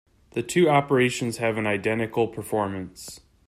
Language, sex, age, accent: English, male, 30-39, United States English